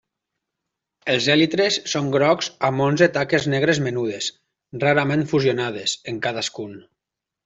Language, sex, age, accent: Catalan, male, 30-39, valencià